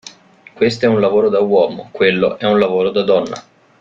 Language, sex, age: Italian, male, 19-29